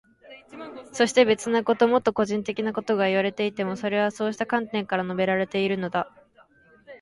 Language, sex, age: Japanese, female, 19-29